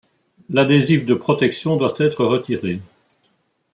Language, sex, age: French, male, 80-89